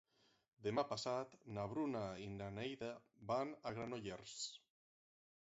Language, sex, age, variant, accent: Catalan, male, 30-39, Valencià meridional, central; valencià